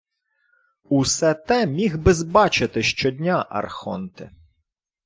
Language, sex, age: Ukrainian, male, 40-49